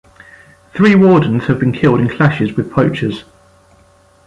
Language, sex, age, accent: English, male, 30-39, England English